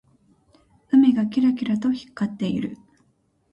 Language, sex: Japanese, female